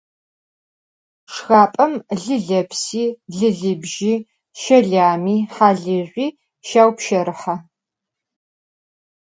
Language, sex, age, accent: Adyghe, female, 40-49, Кıэмгуй (Çemguy)